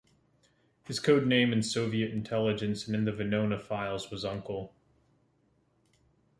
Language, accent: English, United States English